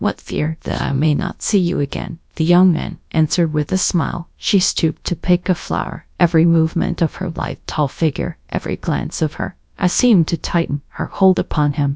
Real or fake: fake